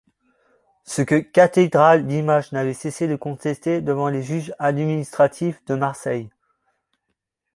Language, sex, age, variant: French, male, 19-29, Français de métropole